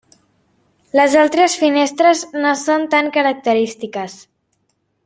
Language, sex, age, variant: Catalan, female, under 19, Central